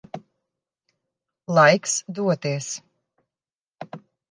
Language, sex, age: Latvian, female, 40-49